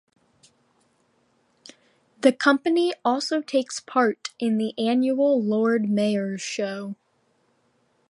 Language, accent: English, United States English